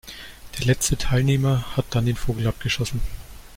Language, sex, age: German, male, 19-29